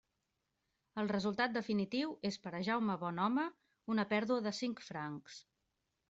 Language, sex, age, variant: Catalan, female, 40-49, Central